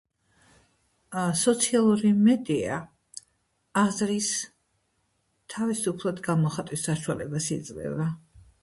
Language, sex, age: Georgian, female, 60-69